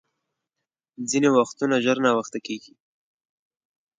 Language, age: Pashto, 19-29